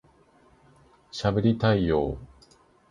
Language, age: Japanese, 19-29